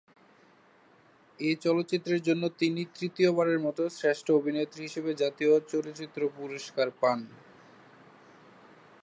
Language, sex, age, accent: Bengali, male, 30-39, Bangladeshi